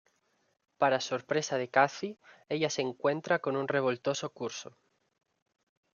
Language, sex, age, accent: Spanish, male, 19-29, España: Norte peninsular (Asturias, Castilla y León, Cantabria, País Vasco, Navarra, Aragón, La Rioja, Guadalajara, Cuenca)